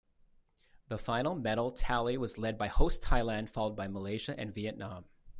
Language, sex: English, male